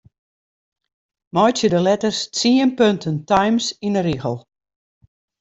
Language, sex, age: Western Frisian, female, 60-69